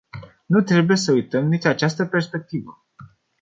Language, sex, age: Romanian, male, 19-29